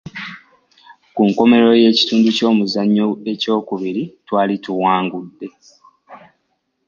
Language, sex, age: Ganda, male, 30-39